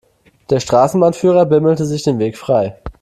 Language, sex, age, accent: German, male, 19-29, Deutschland Deutsch